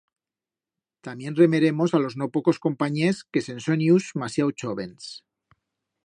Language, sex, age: Aragonese, male, 40-49